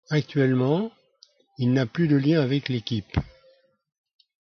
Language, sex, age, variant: French, male, 80-89, Français de métropole